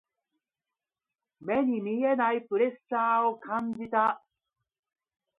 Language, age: Japanese, 30-39